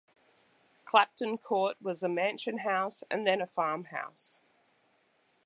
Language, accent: English, Australian English